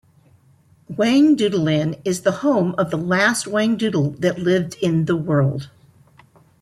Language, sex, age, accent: English, female, 60-69, United States English